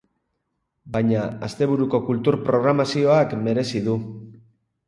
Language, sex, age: Basque, male, 40-49